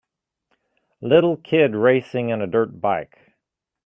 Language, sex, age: English, male, 50-59